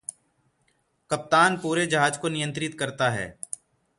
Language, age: Hindi, 30-39